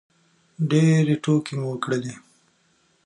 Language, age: Pashto, 30-39